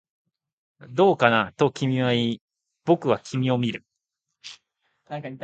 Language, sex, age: Japanese, male, 19-29